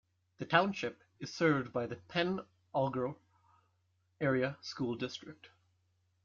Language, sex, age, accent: English, male, 19-29, Canadian English